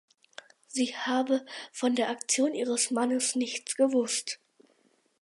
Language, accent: German, Deutschland Deutsch